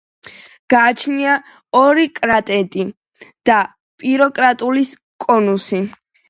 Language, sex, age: Georgian, female, 19-29